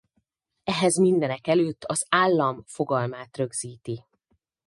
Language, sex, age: Hungarian, female, 40-49